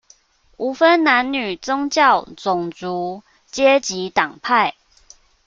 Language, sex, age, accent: Chinese, female, 19-29, 出生地：新北市